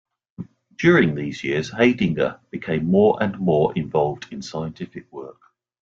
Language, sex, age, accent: English, male, 50-59, England English